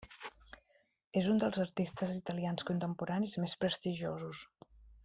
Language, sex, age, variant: Catalan, female, 40-49, Central